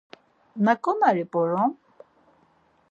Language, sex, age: Laz, female, 50-59